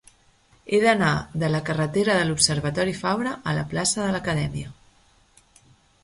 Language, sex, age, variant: Catalan, female, 30-39, Central